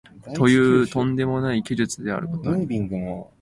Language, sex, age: Japanese, male, 19-29